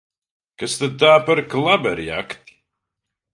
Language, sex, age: Latvian, male, 30-39